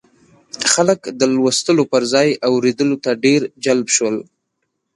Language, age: Pashto, under 19